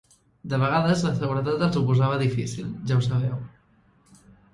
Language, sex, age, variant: Catalan, female, 30-39, Central